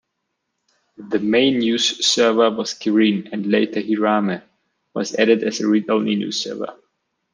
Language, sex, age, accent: English, male, 19-29, United States English